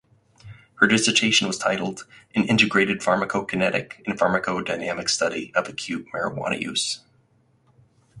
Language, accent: English, United States English